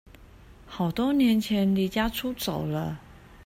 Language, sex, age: Chinese, female, 30-39